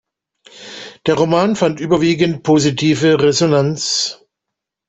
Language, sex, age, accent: German, male, 50-59, Deutschland Deutsch